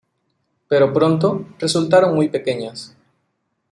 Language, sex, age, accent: Spanish, male, 19-29, México